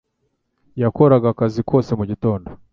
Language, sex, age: Kinyarwanda, male, 19-29